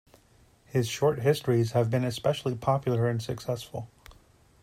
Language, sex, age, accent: English, male, 40-49, United States English